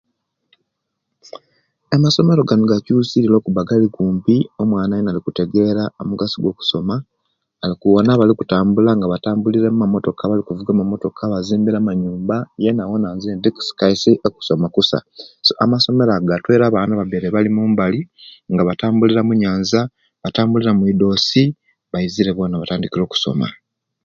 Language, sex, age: Kenyi, male, 40-49